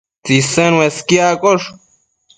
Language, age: Matsés, under 19